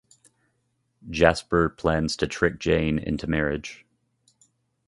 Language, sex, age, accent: English, male, 30-39, United States English